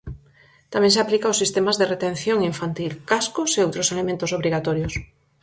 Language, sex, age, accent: Galician, female, 30-39, Normativo (estándar)